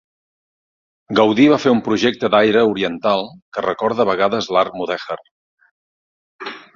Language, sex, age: Catalan, male, 50-59